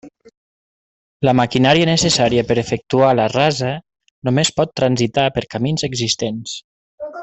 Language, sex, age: Catalan, male, 30-39